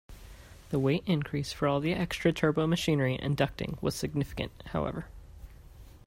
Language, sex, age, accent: English, male, 19-29, United States English